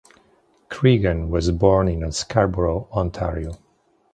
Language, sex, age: English, male, 40-49